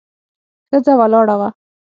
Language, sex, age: Pashto, female, 19-29